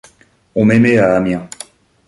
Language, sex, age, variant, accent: French, male, 30-39, Français des départements et régions d'outre-mer, Français de La Réunion